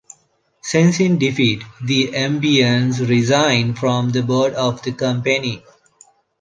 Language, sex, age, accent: English, male, 30-39, India and South Asia (India, Pakistan, Sri Lanka)